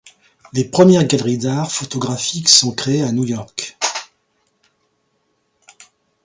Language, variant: French, Français de métropole